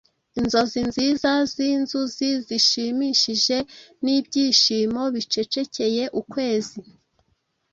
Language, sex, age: Kinyarwanda, female, 30-39